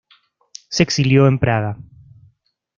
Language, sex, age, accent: Spanish, male, 19-29, Rioplatense: Argentina, Uruguay, este de Bolivia, Paraguay